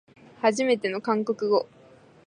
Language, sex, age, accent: Japanese, female, 19-29, 標準語